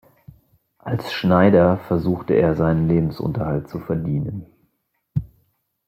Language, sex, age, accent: German, male, 40-49, Deutschland Deutsch